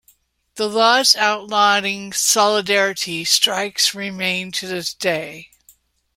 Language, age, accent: English, 60-69, United States English